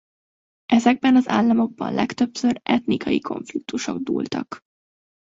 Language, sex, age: Hungarian, female, 19-29